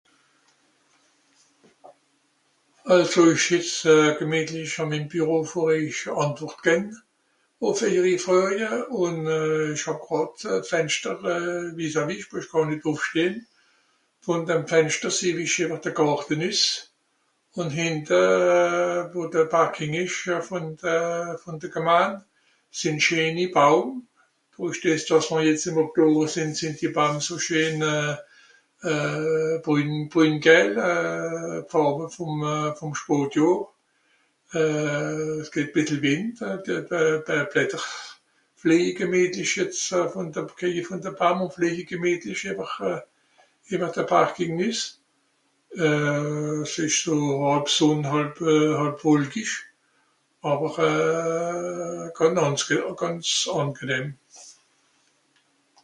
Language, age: Swiss German, 60-69